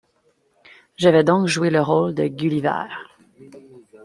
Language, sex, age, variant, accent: French, female, 19-29, Français d'Amérique du Nord, Français du Canada